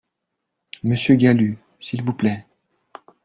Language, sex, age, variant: French, male, 40-49, Français de métropole